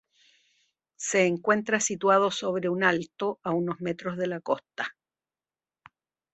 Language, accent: Spanish, Chileno: Chile, Cuyo